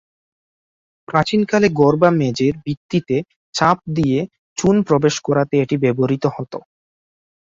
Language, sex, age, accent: Bengali, male, 19-29, fluent